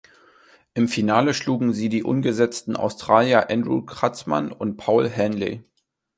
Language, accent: German, Deutschland Deutsch